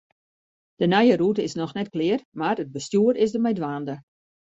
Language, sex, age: Western Frisian, female, 50-59